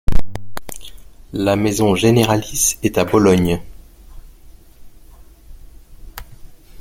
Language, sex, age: French, male, 50-59